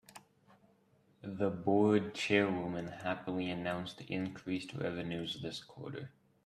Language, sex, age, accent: English, male, 19-29, Canadian English